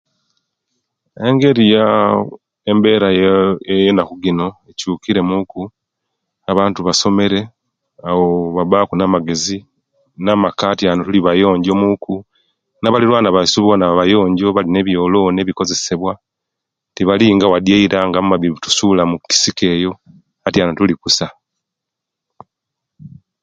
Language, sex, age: Kenyi, male, 50-59